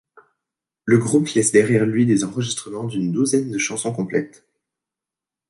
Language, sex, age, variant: French, male, 19-29, Français de métropole